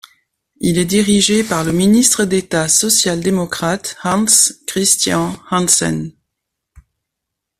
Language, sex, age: French, female, 60-69